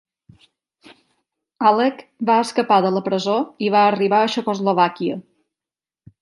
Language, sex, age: Catalan, female, 40-49